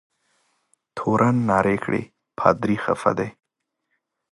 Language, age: Pashto, 19-29